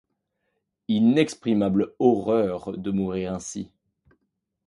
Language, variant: French, Français de métropole